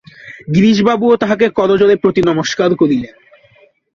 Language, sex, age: Bengali, male, 19-29